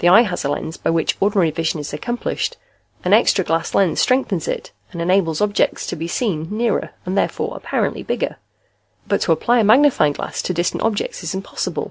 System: none